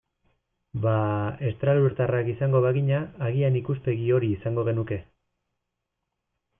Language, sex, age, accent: Basque, male, 30-39, Erdialdekoa edo Nafarra (Gipuzkoa, Nafarroa)